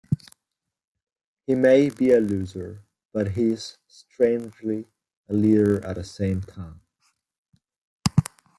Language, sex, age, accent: English, male, under 19, England English